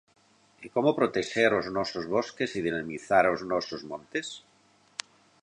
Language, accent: Galician, Normativo (estándar)